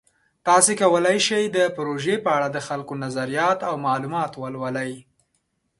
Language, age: Pashto, 19-29